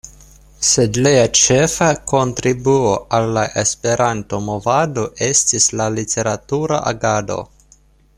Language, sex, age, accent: Esperanto, male, 19-29, Internacia